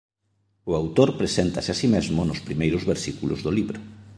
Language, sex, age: Galician, male, 30-39